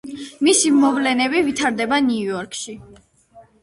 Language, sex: Georgian, female